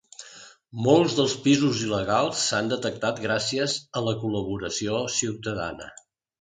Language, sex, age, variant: Catalan, male, 60-69, Central